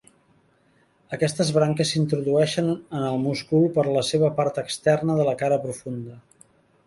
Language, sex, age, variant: Catalan, male, 50-59, Central